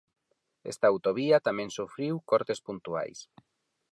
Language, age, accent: Galician, 40-49, Normativo (estándar); Neofalante